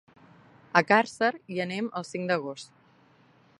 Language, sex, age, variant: Catalan, female, 19-29, Central